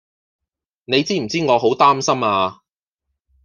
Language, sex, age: Cantonese, male, 40-49